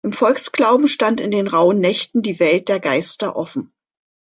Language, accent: German, Deutschland Deutsch